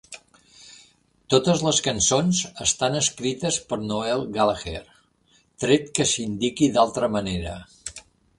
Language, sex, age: Catalan, male, 70-79